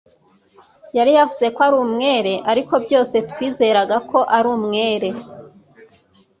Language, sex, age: Kinyarwanda, female, 19-29